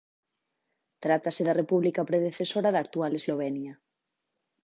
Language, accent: Galician, Normativo (estándar)